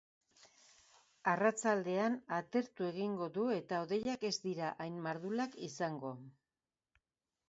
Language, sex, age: Basque, female, 50-59